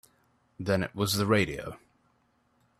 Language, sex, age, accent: English, male, 19-29, England English